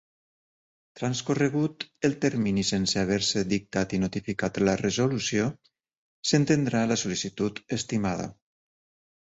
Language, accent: Catalan, valencià